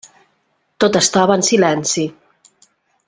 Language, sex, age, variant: Catalan, female, 40-49, Central